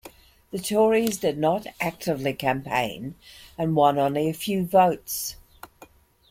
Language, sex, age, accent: English, female, 60-69, Scottish English